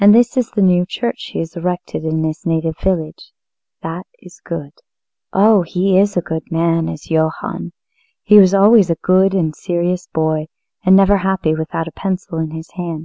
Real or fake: real